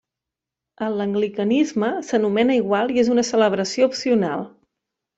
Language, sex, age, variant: Catalan, female, 40-49, Central